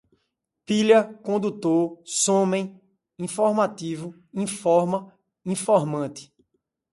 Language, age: Portuguese, 40-49